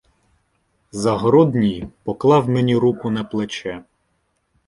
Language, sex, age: Ukrainian, male, 19-29